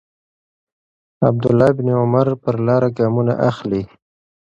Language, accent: Pashto, پکتیا ولایت، احمدزی